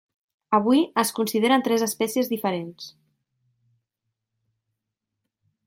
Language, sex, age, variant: Catalan, female, 19-29, Central